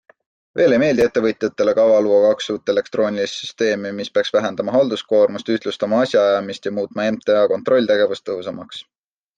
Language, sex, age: Estonian, male, 19-29